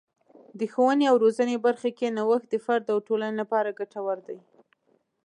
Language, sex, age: Pashto, female, 19-29